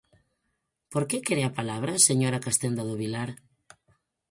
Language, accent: Galician, Normativo (estándar)